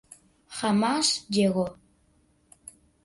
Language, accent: Spanish, Caribe: Cuba, Venezuela, Puerto Rico, República Dominicana, Panamá, Colombia caribeña, México caribeño, Costa del golfo de México